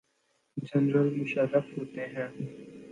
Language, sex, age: Urdu, male, 19-29